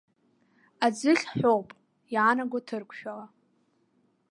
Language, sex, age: Abkhazian, female, under 19